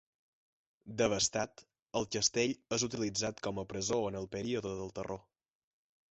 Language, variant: Catalan, Balear